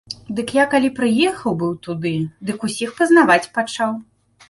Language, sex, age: Belarusian, female, 30-39